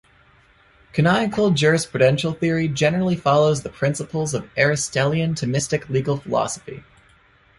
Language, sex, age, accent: English, male, under 19, United States English